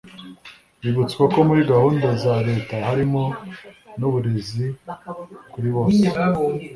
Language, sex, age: Kinyarwanda, male, 19-29